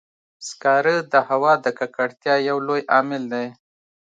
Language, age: Pashto, 30-39